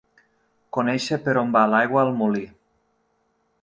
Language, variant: Catalan, Nord-Occidental